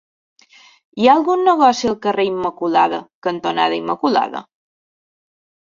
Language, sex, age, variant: Catalan, female, 30-39, Balear